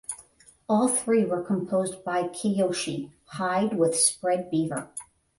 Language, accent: English, United States English